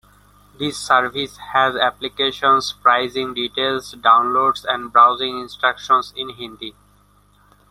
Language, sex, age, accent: English, male, 19-29, India and South Asia (India, Pakistan, Sri Lanka)